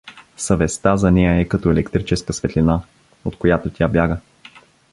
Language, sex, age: Bulgarian, male, 19-29